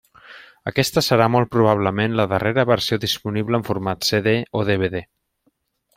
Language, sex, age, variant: Catalan, male, 30-39, Central